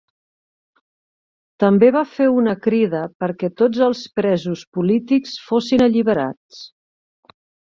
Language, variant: Catalan, Central